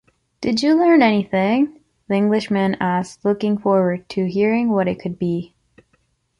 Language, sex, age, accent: English, female, 19-29, Canadian English